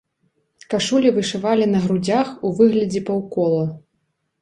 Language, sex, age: Belarusian, female, 30-39